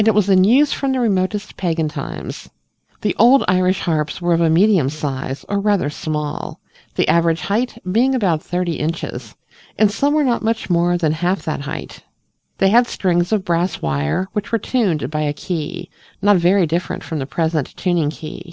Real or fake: real